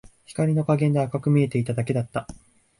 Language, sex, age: Japanese, male, 19-29